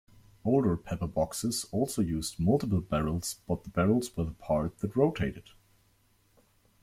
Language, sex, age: English, male, 19-29